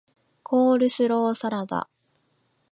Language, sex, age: Japanese, female, 19-29